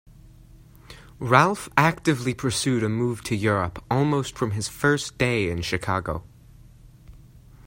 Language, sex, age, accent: English, male, 19-29, United States English